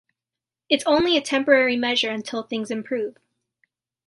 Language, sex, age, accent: English, female, under 19, United States English